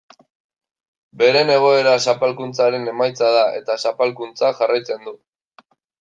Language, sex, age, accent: Basque, male, 19-29, Mendebalekoa (Araba, Bizkaia, Gipuzkoako mendebaleko herri batzuk)